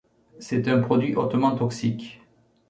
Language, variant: French, Français de métropole